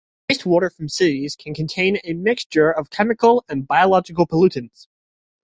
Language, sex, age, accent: English, male, under 19, New Zealand English